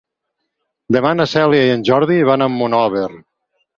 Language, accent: Catalan, nord-oriental